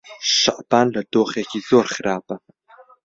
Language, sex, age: Central Kurdish, male, under 19